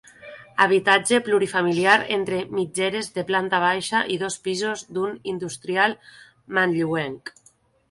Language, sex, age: Catalan, female, 30-39